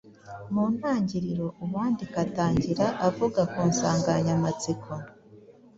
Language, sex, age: Kinyarwanda, female, 40-49